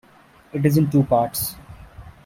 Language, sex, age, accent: English, male, 19-29, India and South Asia (India, Pakistan, Sri Lanka)